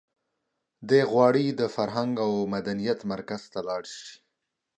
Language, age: Pashto, 30-39